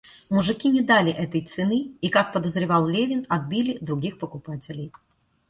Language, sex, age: Russian, female, 40-49